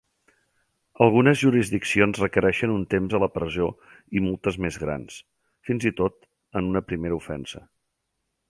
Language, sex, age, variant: Catalan, male, 40-49, Central